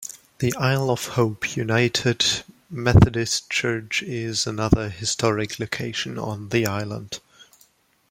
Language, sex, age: English, male, 19-29